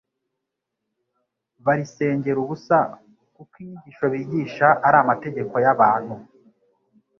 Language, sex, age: Kinyarwanda, male, 19-29